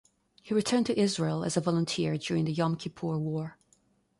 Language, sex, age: English, female, 30-39